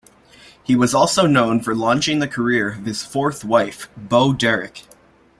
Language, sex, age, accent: English, male, under 19, Canadian English